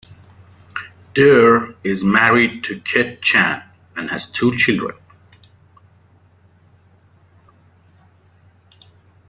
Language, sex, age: English, male, 30-39